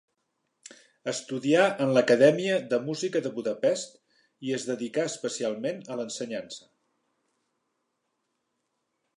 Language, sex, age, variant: Catalan, male, 50-59, Central